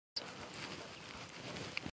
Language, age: Georgian, 19-29